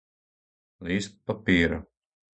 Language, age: Serbian, 19-29